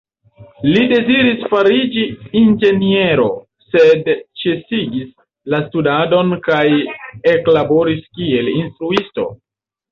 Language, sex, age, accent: Esperanto, male, 19-29, Internacia